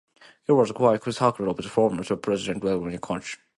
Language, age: English, 19-29